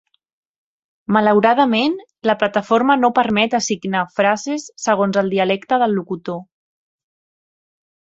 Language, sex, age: Catalan, female, 30-39